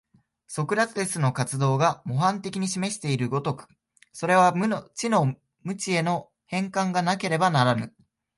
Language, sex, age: Japanese, male, 19-29